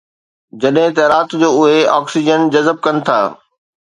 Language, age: Sindhi, 40-49